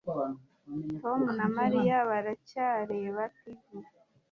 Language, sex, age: Kinyarwanda, female, 30-39